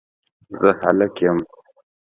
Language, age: Pashto, 19-29